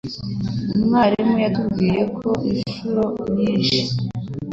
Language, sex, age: Kinyarwanda, female, 19-29